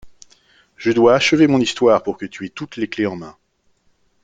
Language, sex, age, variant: French, male, 30-39, Français de métropole